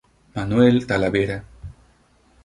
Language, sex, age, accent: Spanish, male, 30-39, Andino-Pacífico: Colombia, Perú, Ecuador, oeste de Bolivia y Venezuela andina